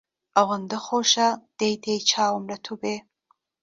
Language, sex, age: Central Kurdish, female, 30-39